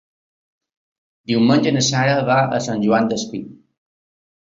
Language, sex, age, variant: Catalan, male, 50-59, Balear